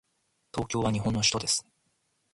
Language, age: Japanese, 19-29